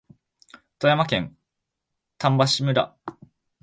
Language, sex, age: Japanese, male, 19-29